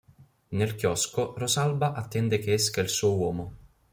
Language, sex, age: Italian, male, 19-29